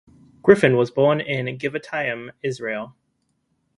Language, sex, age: English, male, 19-29